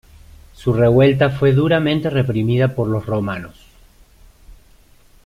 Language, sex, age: Spanish, male, 30-39